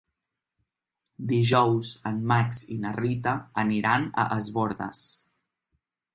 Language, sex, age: Catalan, male, 19-29